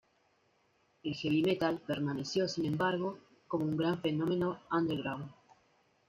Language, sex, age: Spanish, female, 19-29